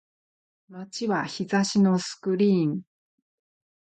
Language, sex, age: Japanese, female, 40-49